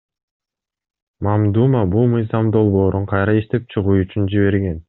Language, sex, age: Kyrgyz, male, 19-29